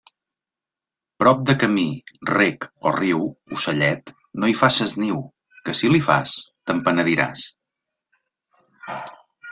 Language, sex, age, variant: Catalan, male, 40-49, Central